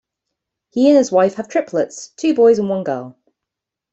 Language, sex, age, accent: English, female, 30-39, England English